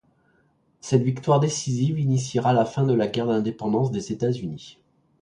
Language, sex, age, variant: French, male, 50-59, Français de métropole